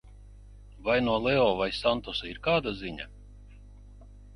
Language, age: Latvian, 60-69